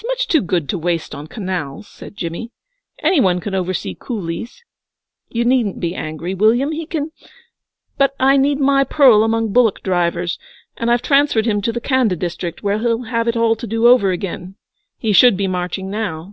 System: none